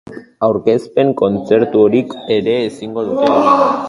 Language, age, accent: Basque, under 19, Erdialdekoa edo Nafarra (Gipuzkoa, Nafarroa)